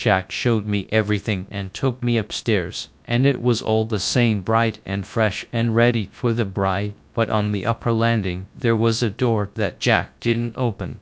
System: TTS, GradTTS